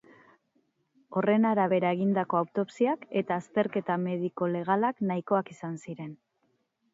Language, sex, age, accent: Basque, female, 40-49, Mendebalekoa (Araba, Bizkaia, Gipuzkoako mendebaleko herri batzuk)